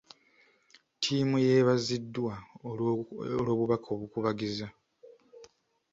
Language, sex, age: Ganda, male, 19-29